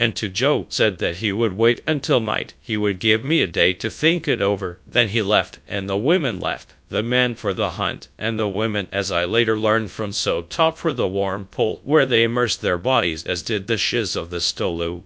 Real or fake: fake